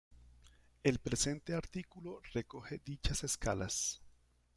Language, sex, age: Spanish, male, 50-59